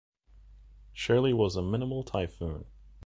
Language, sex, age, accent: English, male, 19-29, New Zealand English